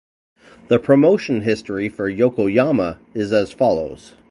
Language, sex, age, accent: English, male, 40-49, Canadian English